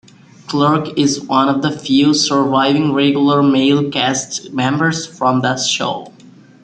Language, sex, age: English, male, 19-29